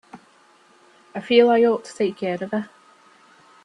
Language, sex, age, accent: English, female, 30-39, England English